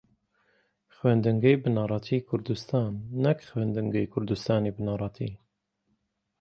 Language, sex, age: Central Kurdish, male, 19-29